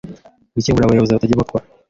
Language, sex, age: Kinyarwanda, male, 19-29